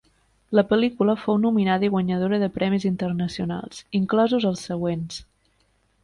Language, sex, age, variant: Catalan, female, 19-29, Septentrional